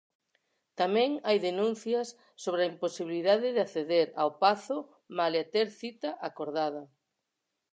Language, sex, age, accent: Galician, female, 40-49, Normativo (estándar)